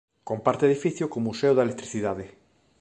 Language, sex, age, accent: Galician, male, 30-39, Normativo (estándar)